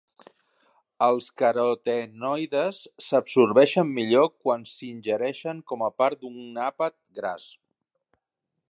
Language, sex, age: Catalan, male, 50-59